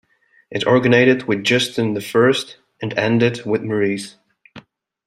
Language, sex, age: English, male, 30-39